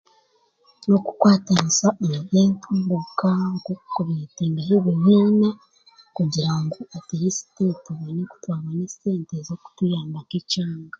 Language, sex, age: Chiga, male, 30-39